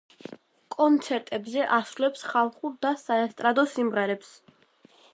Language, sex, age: Georgian, female, 50-59